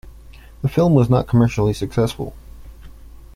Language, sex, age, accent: English, male, 30-39, United States English